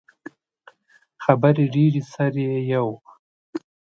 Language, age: Pashto, 19-29